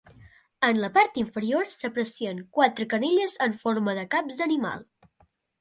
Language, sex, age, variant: Catalan, male, under 19, Central